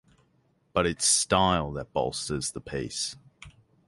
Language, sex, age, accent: English, male, under 19, Australian English; England English